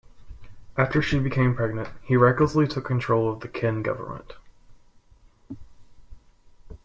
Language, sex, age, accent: English, male, 19-29, United States English